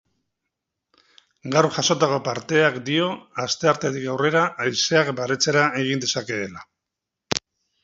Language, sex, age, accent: Basque, male, 50-59, Mendebalekoa (Araba, Bizkaia, Gipuzkoako mendebaleko herri batzuk)